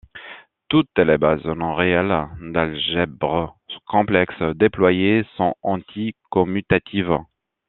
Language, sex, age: French, male, 30-39